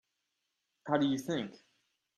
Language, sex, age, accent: English, male, 19-29, United States English